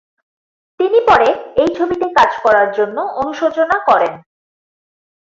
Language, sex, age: Bengali, female, 19-29